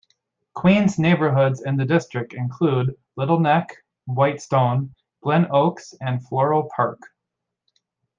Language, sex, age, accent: English, male, 19-29, United States English